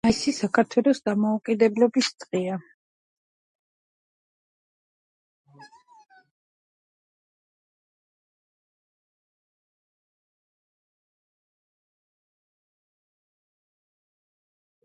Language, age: Georgian, 40-49